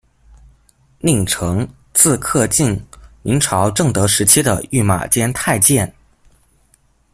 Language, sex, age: Chinese, male, under 19